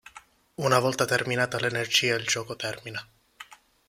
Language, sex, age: Italian, male, under 19